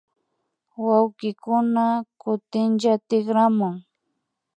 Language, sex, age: Imbabura Highland Quichua, female, 30-39